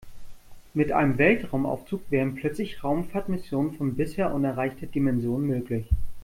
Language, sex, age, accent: German, male, 30-39, Deutschland Deutsch